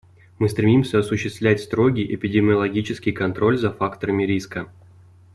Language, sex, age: Russian, male, 30-39